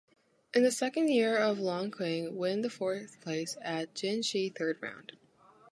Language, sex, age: English, female, 19-29